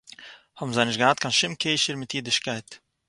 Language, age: Yiddish, under 19